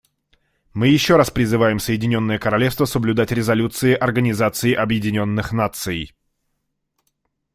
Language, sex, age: Russian, male, 19-29